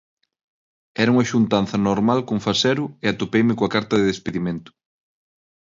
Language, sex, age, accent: Galician, male, 19-29, Central (gheada); Neofalante